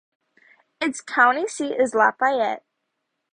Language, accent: English, United States English